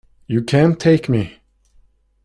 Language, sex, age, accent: English, male, 19-29, United States English